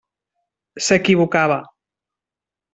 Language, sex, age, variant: Catalan, female, 40-49, Central